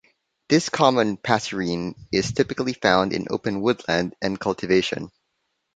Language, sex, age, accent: English, male, 30-39, Filipino